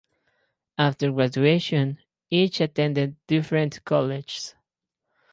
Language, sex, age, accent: English, male, 19-29, United States English